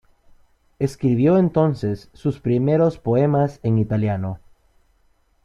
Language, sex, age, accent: Spanish, male, 19-29, América central